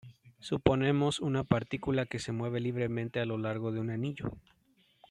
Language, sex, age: Spanish, male, 30-39